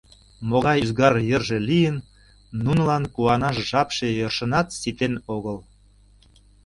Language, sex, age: Mari, male, 60-69